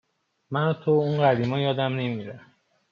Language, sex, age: Persian, male, 19-29